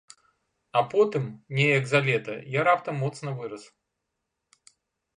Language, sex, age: Belarusian, male, 50-59